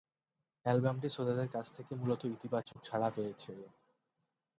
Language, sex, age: Bengali, male, 19-29